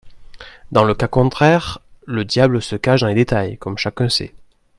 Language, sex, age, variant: French, male, 19-29, Français de métropole